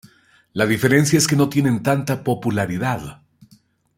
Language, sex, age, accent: Spanish, male, 40-49, México